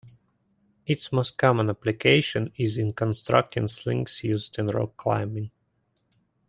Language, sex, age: English, male, 19-29